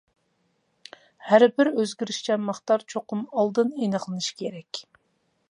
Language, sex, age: Uyghur, female, 40-49